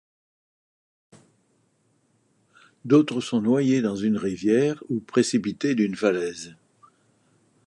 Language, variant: French, Français de métropole